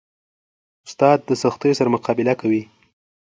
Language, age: Pashto, under 19